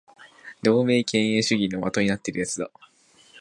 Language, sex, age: Japanese, male, 19-29